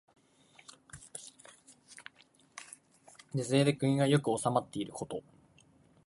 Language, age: Japanese, 19-29